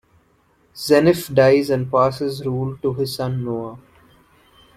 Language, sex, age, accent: English, male, 19-29, India and South Asia (India, Pakistan, Sri Lanka)